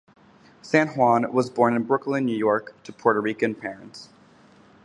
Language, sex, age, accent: English, male, 19-29, United States English